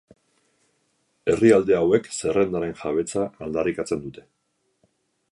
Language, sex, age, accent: Basque, male, 50-59, Erdialdekoa edo Nafarra (Gipuzkoa, Nafarroa)